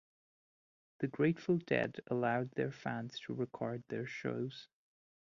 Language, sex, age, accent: English, male, 30-39, India and South Asia (India, Pakistan, Sri Lanka)